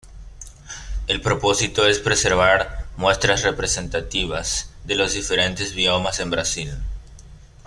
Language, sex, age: Spanish, male, under 19